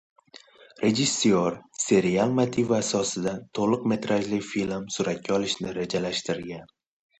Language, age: Uzbek, 19-29